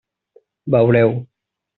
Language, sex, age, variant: Catalan, male, 30-39, Central